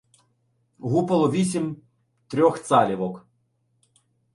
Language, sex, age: Ukrainian, male, 19-29